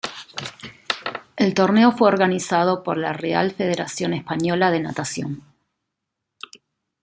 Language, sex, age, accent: Spanish, female, 40-49, Rioplatense: Argentina, Uruguay, este de Bolivia, Paraguay